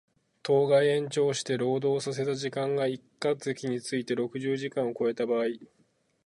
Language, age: Japanese, 30-39